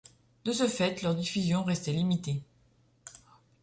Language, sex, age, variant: French, female, 30-39, Français de métropole